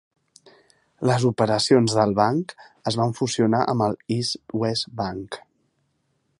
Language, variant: Catalan, Central